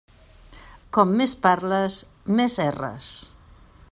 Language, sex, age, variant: Catalan, female, 60-69, Central